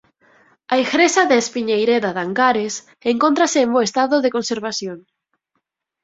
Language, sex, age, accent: Galician, female, 19-29, Atlántico (seseo e gheada)